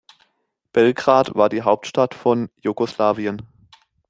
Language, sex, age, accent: German, male, 19-29, Deutschland Deutsch